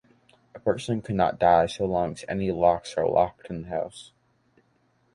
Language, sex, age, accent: English, male, under 19, United States English